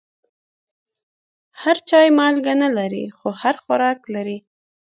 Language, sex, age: Pashto, female, 30-39